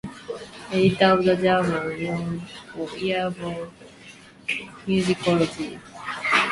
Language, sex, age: English, female, 19-29